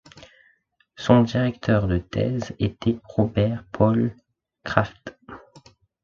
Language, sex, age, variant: French, male, under 19, Français de métropole